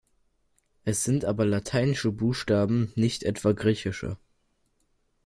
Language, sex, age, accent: German, male, under 19, Deutschland Deutsch